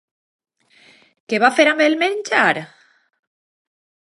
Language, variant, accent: Catalan, Valencià central, apitxat